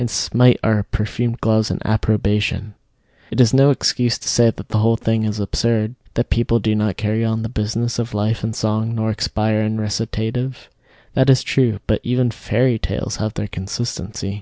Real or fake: real